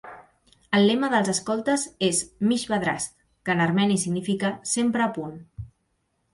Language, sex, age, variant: Catalan, female, 19-29, Central